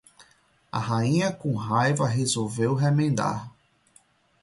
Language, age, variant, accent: Portuguese, 40-49, Portuguese (Brasil), Nordestino